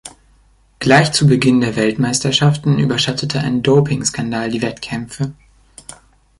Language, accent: German, Deutschland Deutsch